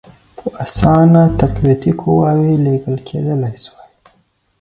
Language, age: Pashto, 19-29